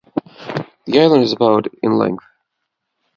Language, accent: English, Russian